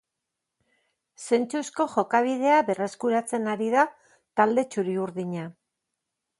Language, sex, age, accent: Basque, female, 50-59, Mendebalekoa (Araba, Bizkaia, Gipuzkoako mendebaleko herri batzuk)